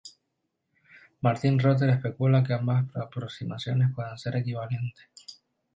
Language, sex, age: Spanish, male, 19-29